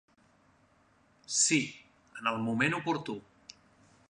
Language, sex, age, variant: Catalan, male, 40-49, Central